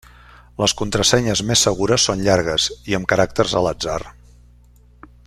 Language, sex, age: Catalan, male, 60-69